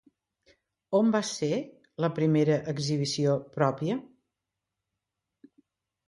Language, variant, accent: Catalan, Central, central